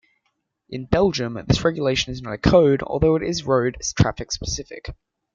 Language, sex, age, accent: English, male, under 19, Australian English